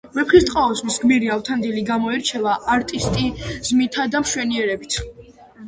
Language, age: Georgian, under 19